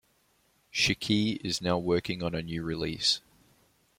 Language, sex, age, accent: English, male, 19-29, Australian English